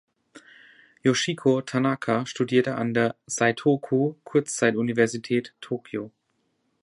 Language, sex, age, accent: German, male, 30-39, Deutschland Deutsch